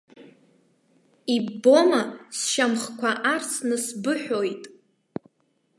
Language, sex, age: Abkhazian, female, under 19